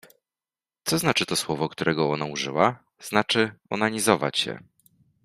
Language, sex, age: Polish, male, 19-29